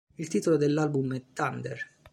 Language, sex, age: Italian, male, 30-39